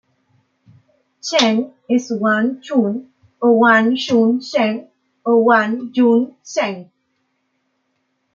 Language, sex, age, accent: Spanish, female, 30-39, Chileno: Chile, Cuyo